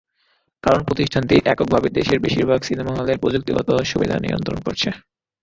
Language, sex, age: Bengali, male, 19-29